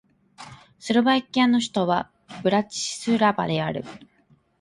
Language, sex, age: Japanese, female, 19-29